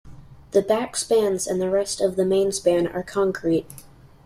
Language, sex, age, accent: English, male, under 19, United States English